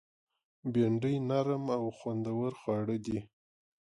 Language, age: Pashto, 40-49